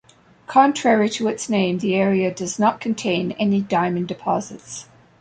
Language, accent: English, Canadian English